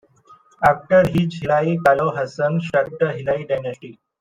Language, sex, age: English, male, 19-29